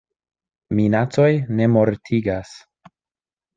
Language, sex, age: Esperanto, male, 19-29